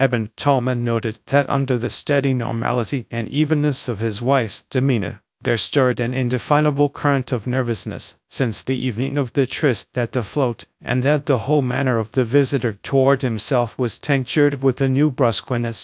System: TTS, GradTTS